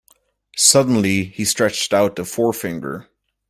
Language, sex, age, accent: English, male, 19-29, United States English